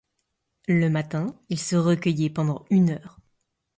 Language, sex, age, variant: French, female, 30-39, Français de métropole